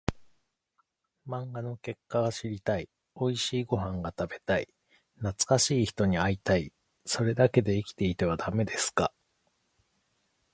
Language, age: Japanese, 40-49